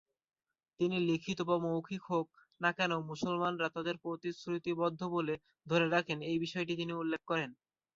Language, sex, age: Bengali, male, under 19